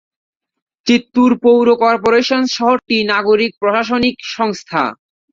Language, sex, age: Bengali, male, 19-29